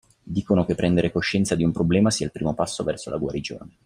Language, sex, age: Italian, male, 30-39